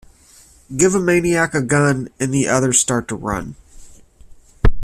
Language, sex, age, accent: English, male, 30-39, United States English